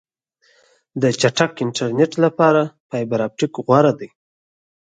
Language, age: Pashto, 19-29